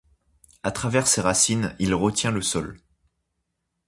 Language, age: French, 19-29